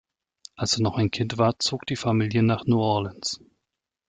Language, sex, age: German, male, 30-39